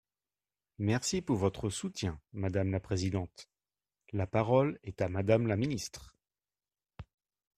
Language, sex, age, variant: French, male, 30-39, Français de métropole